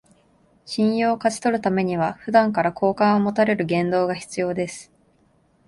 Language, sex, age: Japanese, female, 19-29